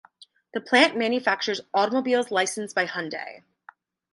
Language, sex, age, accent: English, female, 19-29, United States English